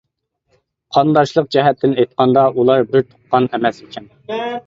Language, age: Uyghur, 19-29